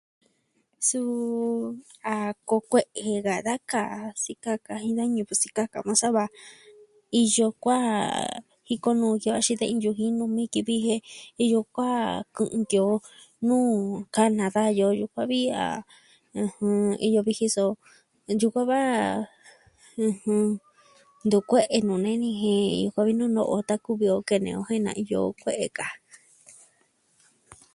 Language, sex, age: Southwestern Tlaxiaco Mixtec, female, 19-29